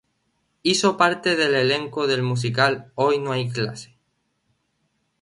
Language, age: Spanish, 19-29